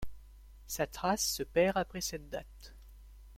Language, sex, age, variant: French, male, 19-29, Français de métropole